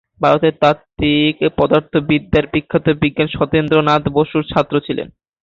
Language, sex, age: Bengali, male, under 19